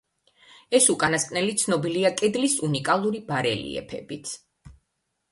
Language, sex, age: Georgian, female, 50-59